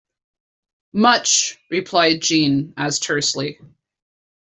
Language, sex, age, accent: English, female, 19-29, Canadian English